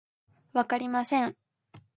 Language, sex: English, female